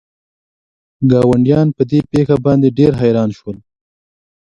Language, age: Pashto, 19-29